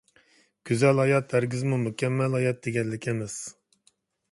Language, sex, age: Uyghur, male, 40-49